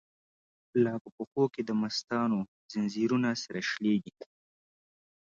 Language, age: Pashto, 19-29